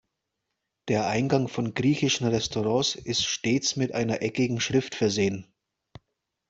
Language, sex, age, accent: German, male, 40-49, Deutschland Deutsch